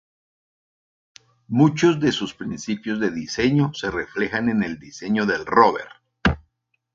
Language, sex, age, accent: Spanish, male, 60-69, Andino-Pacífico: Colombia, Perú, Ecuador, oeste de Bolivia y Venezuela andina